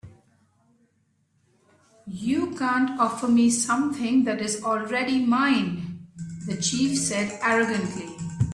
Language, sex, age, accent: English, female, 60-69, India and South Asia (India, Pakistan, Sri Lanka)